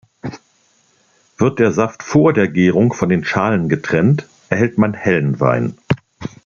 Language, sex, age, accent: German, male, 60-69, Deutschland Deutsch